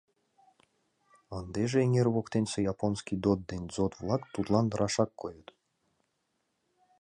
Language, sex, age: Mari, male, 19-29